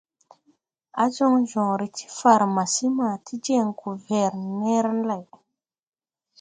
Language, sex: Tupuri, female